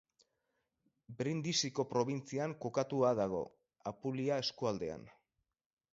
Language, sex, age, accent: Basque, male, 40-49, Erdialdekoa edo Nafarra (Gipuzkoa, Nafarroa)